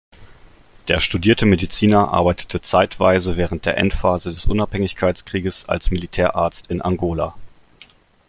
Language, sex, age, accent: German, male, 19-29, Deutschland Deutsch